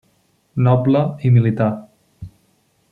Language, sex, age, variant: Catalan, male, 30-39, Central